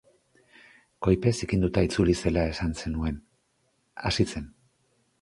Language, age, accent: Basque, 50-59, Mendebalekoa (Araba, Bizkaia, Gipuzkoako mendebaleko herri batzuk)